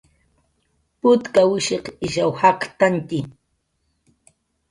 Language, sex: Jaqaru, female